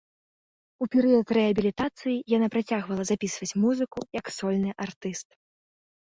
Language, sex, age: Belarusian, female, 19-29